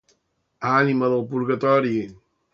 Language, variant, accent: Catalan, Central, central